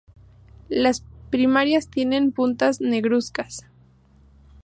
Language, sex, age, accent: Spanish, female, 19-29, México